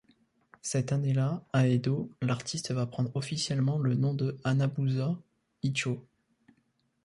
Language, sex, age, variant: French, male, 19-29, Français de métropole